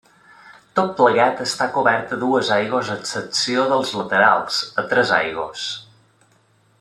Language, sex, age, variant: Catalan, male, 30-39, Balear